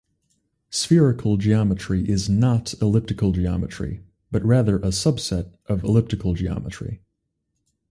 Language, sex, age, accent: English, male, 19-29, United States English